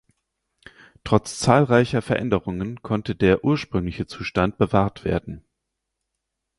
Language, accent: German, Deutschland Deutsch